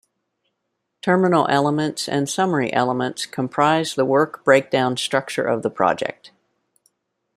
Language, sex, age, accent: English, female, 60-69, United States English